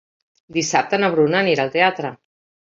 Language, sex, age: Catalan, female, 60-69